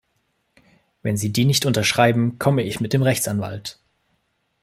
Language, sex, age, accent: German, male, 19-29, Deutschland Deutsch